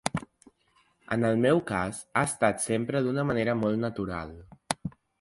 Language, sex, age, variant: Catalan, male, under 19, Central